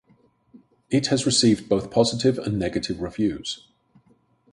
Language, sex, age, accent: English, male, 60-69, England English